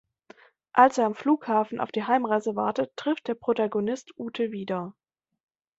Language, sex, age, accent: German, female, 19-29, Deutschland Deutsch